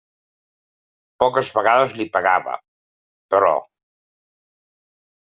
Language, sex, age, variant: Catalan, male, 60-69, Nord-Occidental